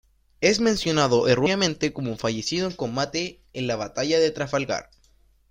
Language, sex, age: Spanish, male, 19-29